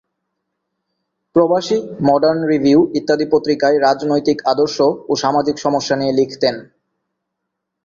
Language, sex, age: Bengali, male, 19-29